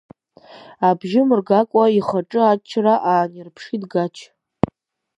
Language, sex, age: Abkhazian, female, under 19